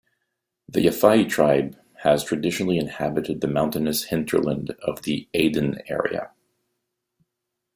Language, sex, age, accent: English, male, 40-49, Canadian English